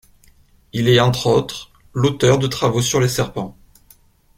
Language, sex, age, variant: French, male, 19-29, Français de métropole